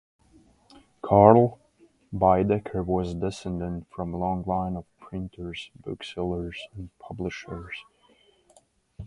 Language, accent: English, United States English